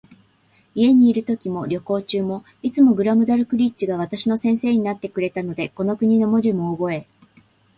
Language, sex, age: Japanese, female, 40-49